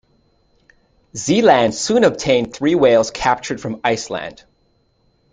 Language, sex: English, male